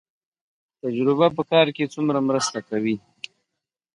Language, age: Pashto, 30-39